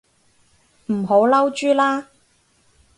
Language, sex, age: Cantonese, female, 19-29